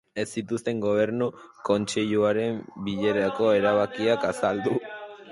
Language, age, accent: Basque, under 19, Erdialdekoa edo Nafarra (Gipuzkoa, Nafarroa)